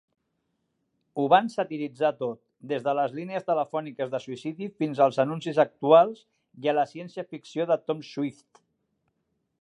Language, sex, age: Catalan, male, 60-69